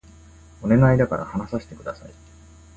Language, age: Japanese, 30-39